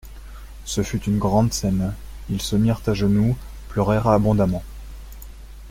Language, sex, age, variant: French, male, 30-39, Français de métropole